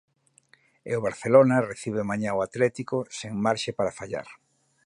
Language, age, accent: Galician, 50-59, Central (gheada)